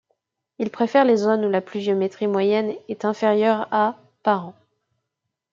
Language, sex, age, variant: French, female, 19-29, Français de métropole